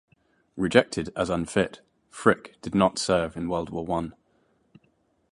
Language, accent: English, England English